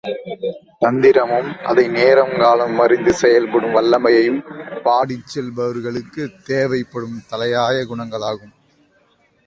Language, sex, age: Tamil, male, 19-29